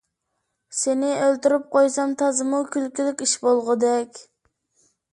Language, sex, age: Uyghur, male, under 19